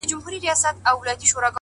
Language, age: Pashto, 30-39